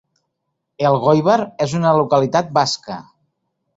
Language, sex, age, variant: Catalan, male, 40-49, Central